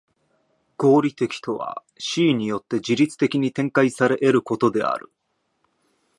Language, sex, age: Japanese, male, 19-29